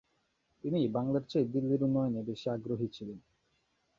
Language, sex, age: Bengali, male, 19-29